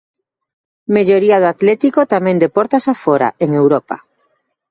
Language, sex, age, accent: Galician, female, 30-39, Normativo (estándar)